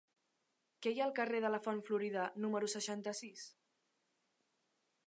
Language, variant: Catalan, Central